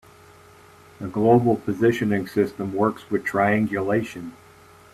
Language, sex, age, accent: English, male, 60-69, United States English